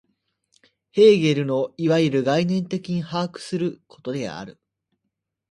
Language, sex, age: Japanese, male, under 19